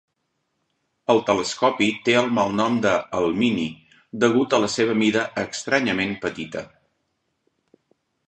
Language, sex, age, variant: Catalan, male, 50-59, Central